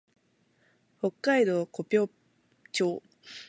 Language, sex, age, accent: Japanese, female, 19-29, 東京